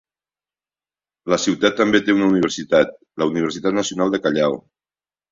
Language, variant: Catalan, Central